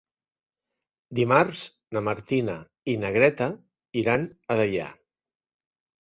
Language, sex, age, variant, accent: Catalan, male, 60-69, Central, Barcelonès